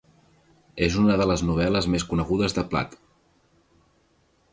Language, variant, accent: Catalan, Central, central